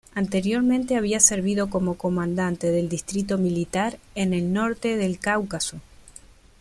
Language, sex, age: Spanish, female, 19-29